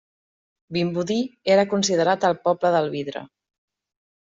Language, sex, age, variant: Catalan, female, 40-49, Central